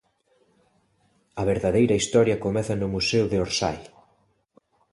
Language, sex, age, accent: Galician, male, 30-39, Central (gheada)